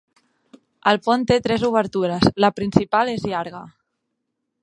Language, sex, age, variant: Catalan, female, 19-29, Central